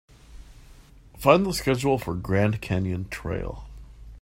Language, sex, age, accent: English, male, 30-39, United States English